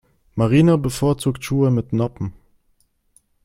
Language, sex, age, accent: German, male, 19-29, Deutschland Deutsch